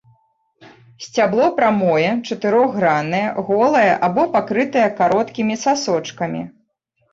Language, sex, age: Belarusian, female, 30-39